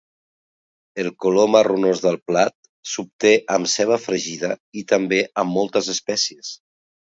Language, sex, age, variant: Catalan, male, 50-59, Central